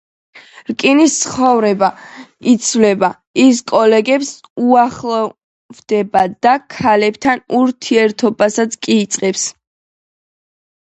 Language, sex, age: Georgian, female, 19-29